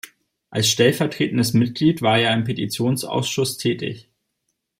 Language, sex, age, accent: German, male, 30-39, Deutschland Deutsch